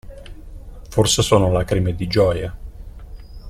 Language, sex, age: Italian, male, 50-59